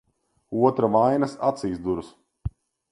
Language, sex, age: Latvian, male, 40-49